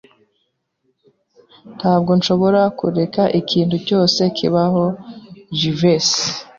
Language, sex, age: Kinyarwanda, female, 30-39